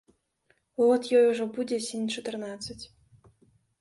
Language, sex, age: Belarusian, female, 19-29